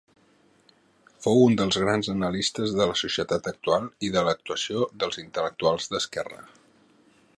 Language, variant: Catalan, Central